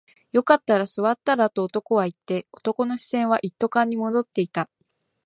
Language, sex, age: Japanese, female, 19-29